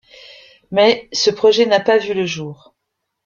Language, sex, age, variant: French, female, 50-59, Français de métropole